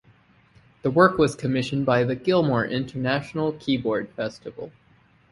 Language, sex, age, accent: English, male, 30-39, United States English